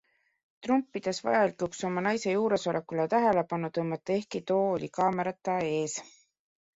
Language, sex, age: Estonian, female, 30-39